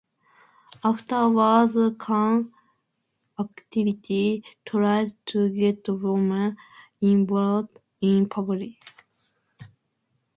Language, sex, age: English, female, under 19